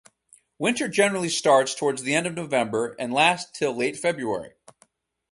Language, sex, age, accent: English, male, 30-39, United States English